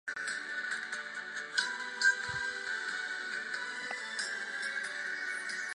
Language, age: English, 70-79